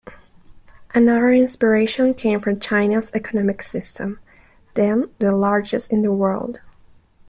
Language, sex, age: English, female, 19-29